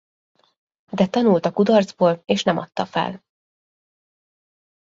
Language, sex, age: Hungarian, female, 30-39